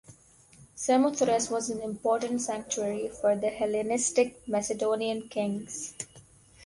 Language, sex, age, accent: English, female, under 19, India and South Asia (India, Pakistan, Sri Lanka)